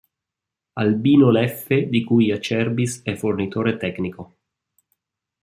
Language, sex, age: Italian, male, 30-39